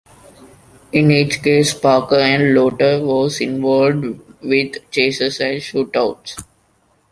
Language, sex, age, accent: English, male, under 19, India and South Asia (India, Pakistan, Sri Lanka)